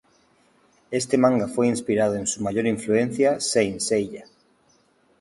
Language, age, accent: Spanish, 30-39, España: Sur peninsular (Andalucia, Extremadura, Murcia)